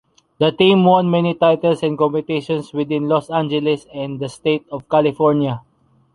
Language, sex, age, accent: English, male, 19-29, Filipino